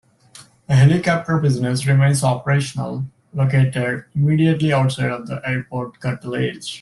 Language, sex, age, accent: English, male, 30-39, India and South Asia (India, Pakistan, Sri Lanka)